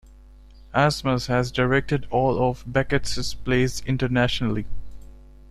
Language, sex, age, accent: English, male, 19-29, India and South Asia (India, Pakistan, Sri Lanka)